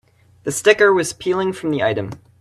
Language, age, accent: English, 19-29, United States English